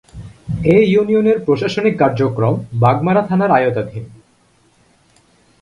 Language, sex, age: Bengali, male, 19-29